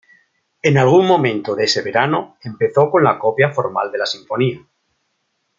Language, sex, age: Spanish, male, 40-49